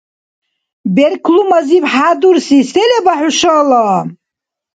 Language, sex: Dargwa, female